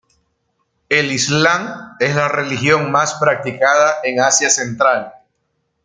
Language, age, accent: Spanish, 40-49, Andino-Pacífico: Colombia, Perú, Ecuador, oeste de Bolivia y Venezuela andina